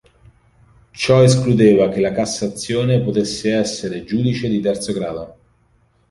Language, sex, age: Italian, male, 30-39